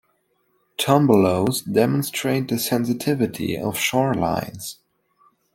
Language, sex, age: English, male, under 19